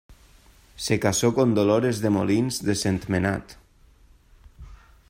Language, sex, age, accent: Spanish, male, 19-29, España: Centro-Sur peninsular (Madrid, Toledo, Castilla-La Mancha)